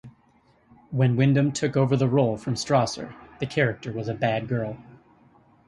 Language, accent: English, United States English